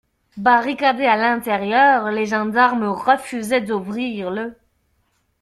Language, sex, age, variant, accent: French, female, 30-39, Français d'Amérique du Nord, Français du Canada